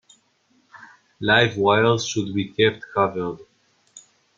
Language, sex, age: English, male, 19-29